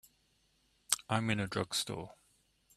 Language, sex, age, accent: English, male, 30-39, England English